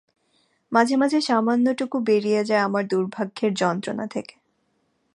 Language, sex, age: Bengali, female, 19-29